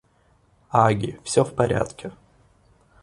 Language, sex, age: Russian, male, 19-29